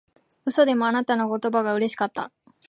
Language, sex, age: Japanese, female, 19-29